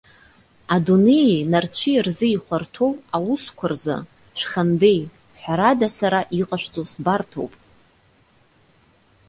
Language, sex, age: Abkhazian, female, 30-39